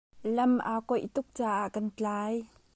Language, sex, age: Hakha Chin, female, 19-29